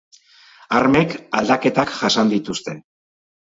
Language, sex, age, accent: Basque, male, 60-69, Mendebalekoa (Araba, Bizkaia, Gipuzkoako mendebaleko herri batzuk)